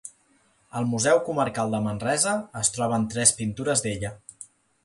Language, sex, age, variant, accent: Catalan, male, 30-39, Central, central